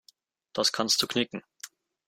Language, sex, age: German, male, under 19